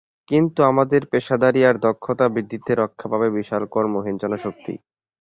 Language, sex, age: Bengali, male, 19-29